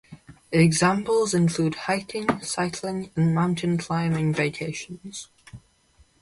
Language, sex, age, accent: English, male, under 19, Irish English